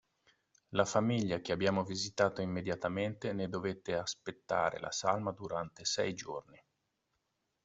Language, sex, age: Italian, male, 40-49